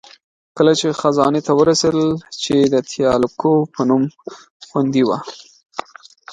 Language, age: Pashto, 19-29